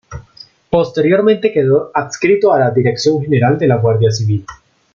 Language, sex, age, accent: Spanish, male, 19-29, Andino-Pacífico: Colombia, Perú, Ecuador, oeste de Bolivia y Venezuela andina